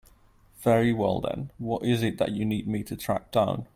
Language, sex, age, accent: English, male, 40-49, England English